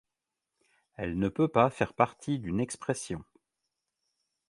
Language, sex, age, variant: French, male, 50-59, Français de métropole